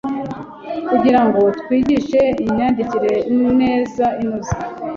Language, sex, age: Kinyarwanda, female, 30-39